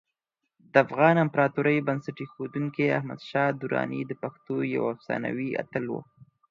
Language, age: Pashto, 19-29